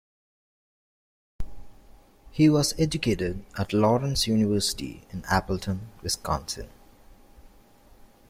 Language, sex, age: English, male, 19-29